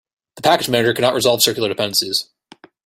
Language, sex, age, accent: English, male, 19-29, United States English